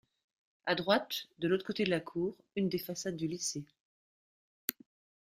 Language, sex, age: French, female, 50-59